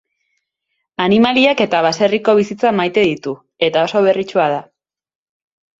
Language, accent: Basque, Erdialdekoa edo Nafarra (Gipuzkoa, Nafarroa)